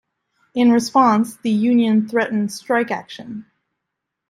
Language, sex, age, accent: English, female, 19-29, United States English